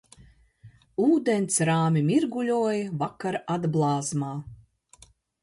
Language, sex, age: Latvian, female, 50-59